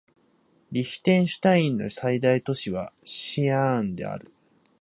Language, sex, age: Japanese, male, 19-29